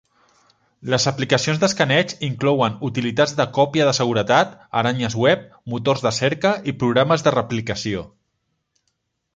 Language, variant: Catalan, Central